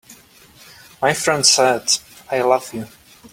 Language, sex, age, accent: English, male, 30-39, United States English